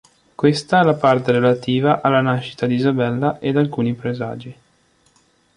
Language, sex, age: Italian, male, 19-29